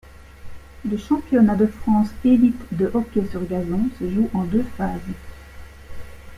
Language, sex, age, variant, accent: French, female, 40-49, Français d'Europe, Français de Belgique